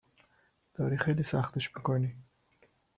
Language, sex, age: Persian, male, 30-39